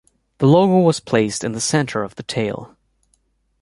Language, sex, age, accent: English, male, 30-39, United States English